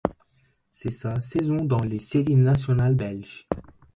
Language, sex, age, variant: French, male, 19-29, Français de métropole